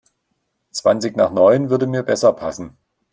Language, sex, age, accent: German, male, 40-49, Deutschland Deutsch